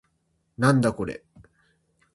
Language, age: Japanese, 19-29